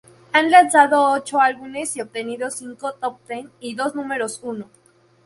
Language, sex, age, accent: Spanish, female, 19-29, México